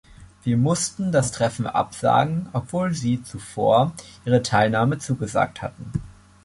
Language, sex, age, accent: German, male, 19-29, Deutschland Deutsch